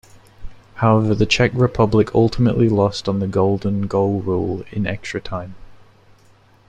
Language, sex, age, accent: English, male, under 19, England English